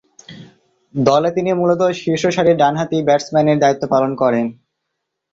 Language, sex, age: Bengali, male, 19-29